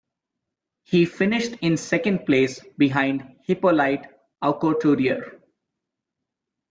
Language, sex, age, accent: English, male, 19-29, India and South Asia (India, Pakistan, Sri Lanka)